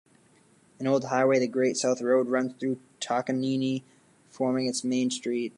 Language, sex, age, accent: English, male, 19-29, United States English